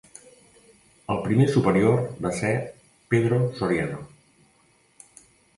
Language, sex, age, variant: Catalan, male, 40-49, Nord-Occidental